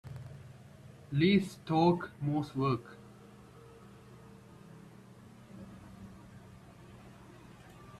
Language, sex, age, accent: English, male, 19-29, India and South Asia (India, Pakistan, Sri Lanka)